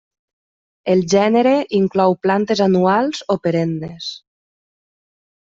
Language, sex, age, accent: Catalan, female, 30-39, valencià